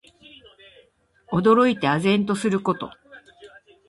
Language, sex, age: Japanese, female, 50-59